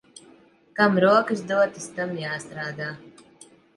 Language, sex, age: Latvian, female, 30-39